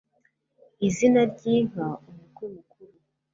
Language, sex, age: Kinyarwanda, female, 19-29